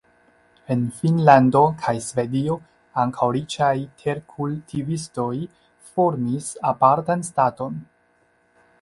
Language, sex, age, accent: Esperanto, male, 30-39, Internacia